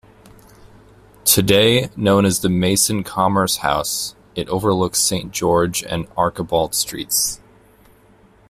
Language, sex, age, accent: English, male, 19-29, United States English